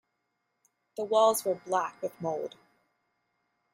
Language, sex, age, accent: English, female, 30-39, United States English